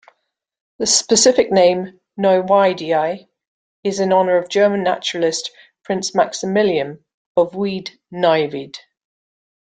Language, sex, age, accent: English, female, 50-59, Scottish English